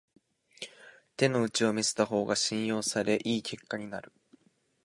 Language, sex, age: Japanese, male, 19-29